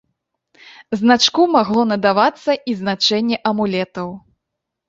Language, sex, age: Belarusian, female, 19-29